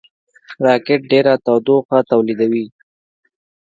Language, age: Pashto, under 19